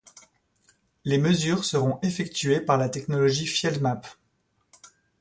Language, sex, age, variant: French, male, 40-49, Français de métropole